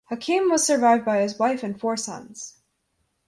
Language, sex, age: English, female, under 19